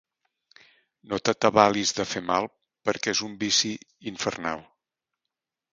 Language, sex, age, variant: Catalan, male, 60-69, Central